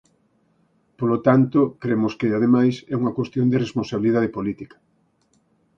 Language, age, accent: Galician, 50-59, Central (gheada)